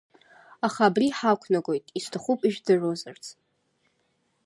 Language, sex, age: Abkhazian, female, 30-39